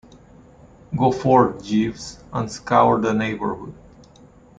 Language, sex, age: English, male, 40-49